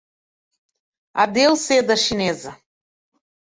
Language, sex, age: Portuguese, female, 50-59